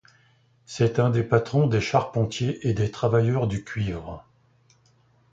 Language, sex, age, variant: French, male, 70-79, Français de métropole